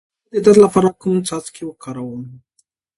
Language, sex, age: Pashto, female, 30-39